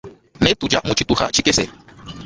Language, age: Luba-Lulua, 19-29